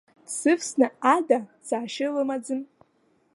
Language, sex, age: Abkhazian, female, under 19